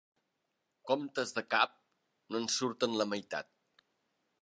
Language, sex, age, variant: Catalan, male, 50-59, Nord-Occidental